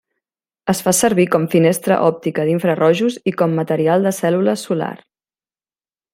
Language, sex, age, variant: Catalan, female, 40-49, Central